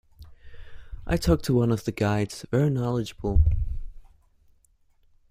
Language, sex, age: English, male, 19-29